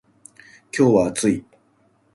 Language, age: Japanese, 30-39